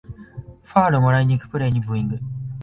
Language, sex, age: Japanese, male, 19-29